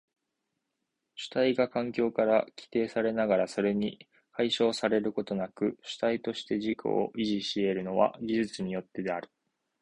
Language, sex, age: Japanese, male, 19-29